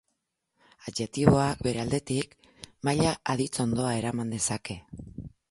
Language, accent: Basque, Mendebalekoa (Araba, Bizkaia, Gipuzkoako mendebaleko herri batzuk)